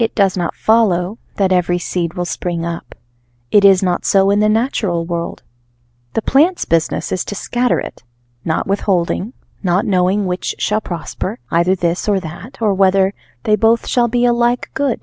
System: none